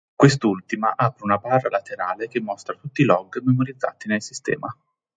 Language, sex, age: Italian, male, 19-29